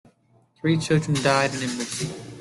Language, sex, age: English, male, 19-29